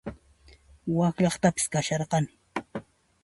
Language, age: Puno Quechua, 50-59